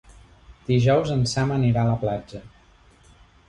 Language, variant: Catalan, Central